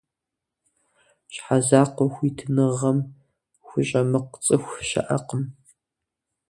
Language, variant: Kabardian, Адыгэбзэ (Къэбэрдей, Кирил, псоми зэдай)